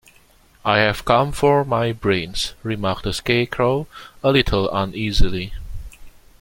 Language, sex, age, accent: English, male, 19-29, Singaporean English